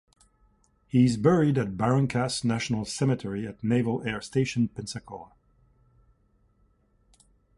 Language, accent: English, United States English